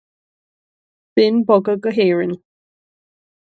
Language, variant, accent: Irish, Gaeilge na Mumhan, Cainteoir líofa, ní ó dhúchas